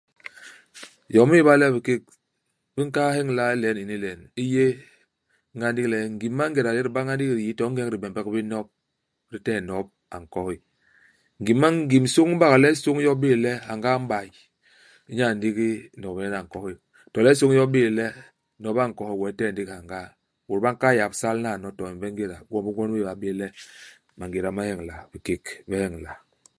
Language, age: Basaa, 40-49